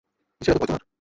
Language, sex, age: Bengali, male, 19-29